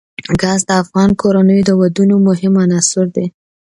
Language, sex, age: Pashto, female, 19-29